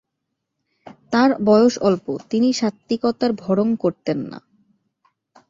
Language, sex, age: Bengali, female, 19-29